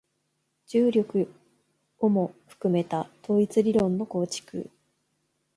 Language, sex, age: Japanese, female, 30-39